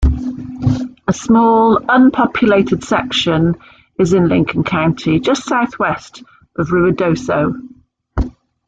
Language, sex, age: English, female, 50-59